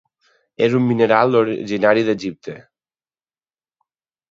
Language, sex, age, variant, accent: Catalan, male, 30-39, Valencià meridional, valencià